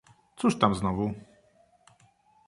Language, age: Polish, 40-49